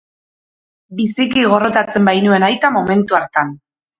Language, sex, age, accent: Basque, female, 40-49, Mendebalekoa (Araba, Bizkaia, Gipuzkoako mendebaleko herri batzuk)